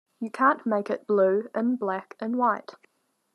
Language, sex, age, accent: English, female, 19-29, New Zealand English